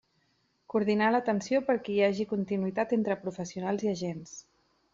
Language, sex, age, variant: Catalan, female, 40-49, Central